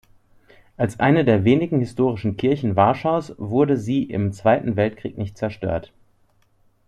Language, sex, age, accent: German, male, 30-39, Deutschland Deutsch